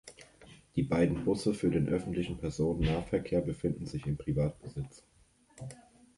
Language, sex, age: German, male, 30-39